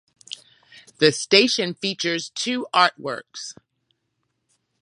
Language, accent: English, United States English